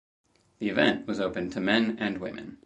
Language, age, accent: English, 30-39, United States English